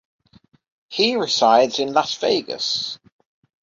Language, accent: English, England English